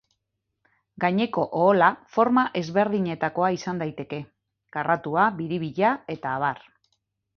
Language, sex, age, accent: Basque, female, 50-59, Mendebalekoa (Araba, Bizkaia, Gipuzkoako mendebaleko herri batzuk)